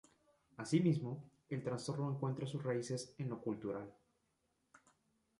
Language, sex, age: Spanish, male, 19-29